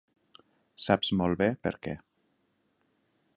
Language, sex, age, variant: Catalan, male, 30-39, Nord-Occidental